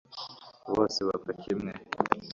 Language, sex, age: Kinyarwanda, male, 19-29